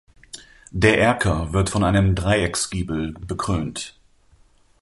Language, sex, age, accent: German, male, 40-49, Deutschland Deutsch